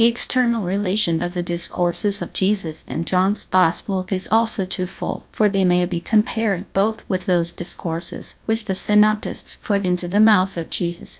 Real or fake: fake